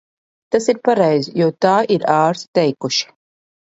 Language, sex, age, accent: Latvian, female, 40-49, Riga